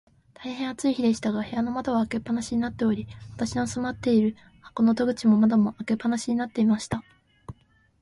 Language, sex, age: Japanese, female, 19-29